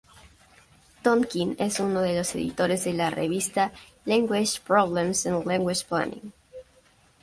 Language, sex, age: Spanish, female, under 19